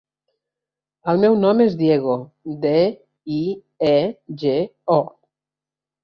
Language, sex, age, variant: Catalan, female, 50-59, Central